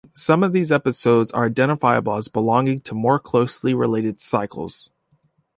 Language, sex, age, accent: English, male, 19-29, United States English